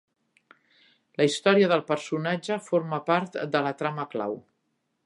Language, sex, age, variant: Catalan, female, 50-59, Central